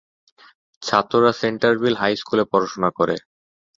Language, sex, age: Bengali, male, 19-29